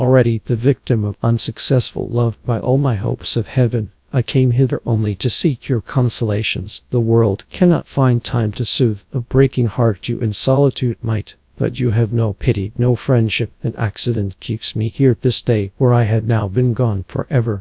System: TTS, GradTTS